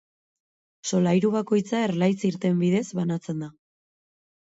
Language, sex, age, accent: Basque, female, 19-29, Mendebalekoa (Araba, Bizkaia, Gipuzkoako mendebaleko herri batzuk)